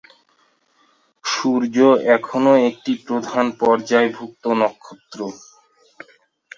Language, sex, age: Bengali, male, 19-29